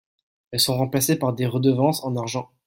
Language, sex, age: French, male, 19-29